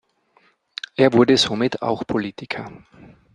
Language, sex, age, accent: German, male, 40-49, Österreichisches Deutsch